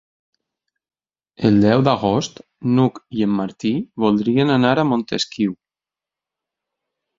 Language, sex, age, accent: Catalan, male, 30-39, valencià